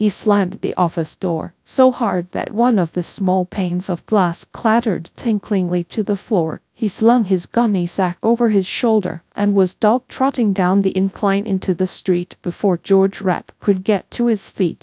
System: TTS, GradTTS